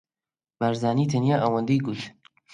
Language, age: Central Kurdish, 19-29